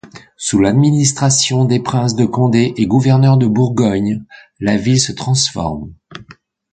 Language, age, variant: French, 50-59, Français de métropole